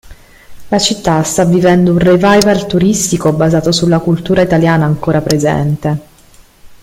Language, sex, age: Italian, female, 30-39